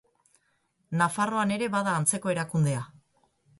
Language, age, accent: Basque, 50-59, Erdialdekoa edo Nafarra (Gipuzkoa, Nafarroa)